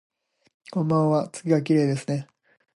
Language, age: Japanese, 19-29